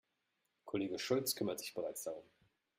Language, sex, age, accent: German, male, 30-39, Deutschland Deutsch